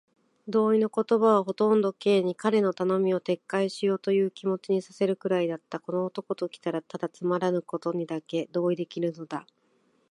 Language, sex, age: Japanese, female, 40-49